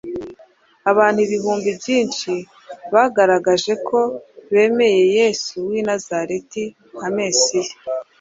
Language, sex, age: Kinyarwanda, female, 30-39